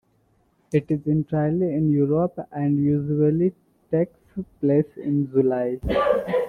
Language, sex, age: English, male, 19-29